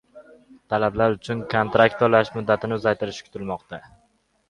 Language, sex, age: Uzbek, male, 19-29